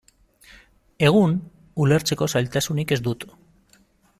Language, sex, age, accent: Basque, male, 30-39, Mendebalekoa (Araba, Bizkaia, Gipuzkoako mendebaleko herri batzuk)